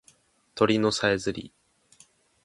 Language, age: Japanese, under 19